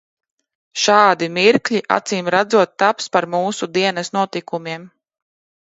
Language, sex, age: Latvian, female, 30-39